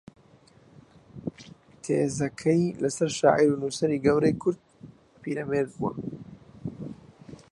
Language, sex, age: Central Kurdish, male, 19-29